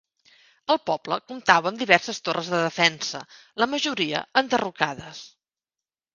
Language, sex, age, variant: Catalan, female, 50-59, Nord-Occidental